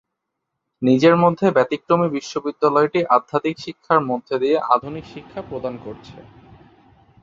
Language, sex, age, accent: Bengali, male, 19-29, Bangladeshi